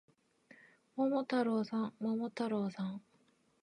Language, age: Japanese, 19-29